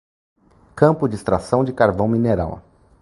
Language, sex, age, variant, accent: Portuguese, male, 50-59, Portuguese (Brasil), Paulista